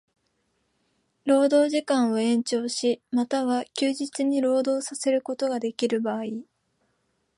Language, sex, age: Japanese, female, 19-29